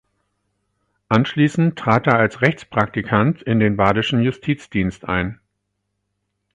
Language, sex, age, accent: German, male, 40-49, Deutschland Deutsch